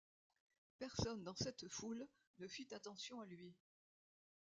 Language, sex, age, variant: French, female, 70-79, Français de métropole